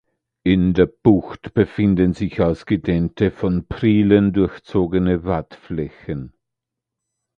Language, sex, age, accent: German, male, 60-69, Österreichisches Deutsch